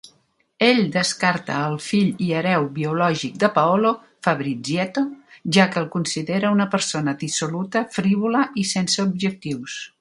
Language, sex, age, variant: Catalan, female, 60-69, Central